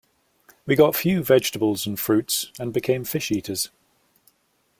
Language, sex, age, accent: English, male, 40-49, England English